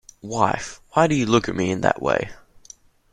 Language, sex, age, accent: English, male, under 19, Australian English